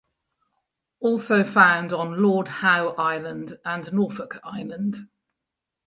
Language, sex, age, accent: English, female, 50-59, Welsh English